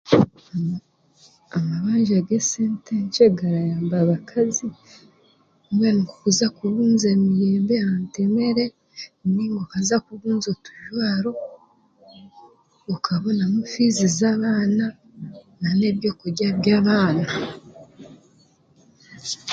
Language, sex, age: Chiga, female, 30-39